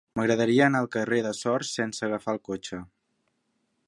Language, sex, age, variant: Catalan, male, 19-29, Central